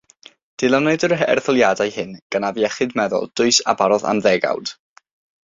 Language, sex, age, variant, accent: Welsh, male, under 19, South-Eastern Welsh, Y Deyrnas Unedig Cymraeg